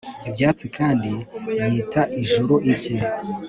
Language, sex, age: Kinyarwanda, male, 19-29